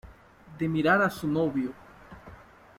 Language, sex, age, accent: Spanish, male, 19-29, América central